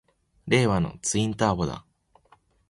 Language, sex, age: Japanese, male, 19-29